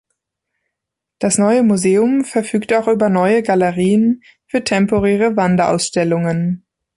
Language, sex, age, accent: German, female, 19-29, Deutschland Deutsch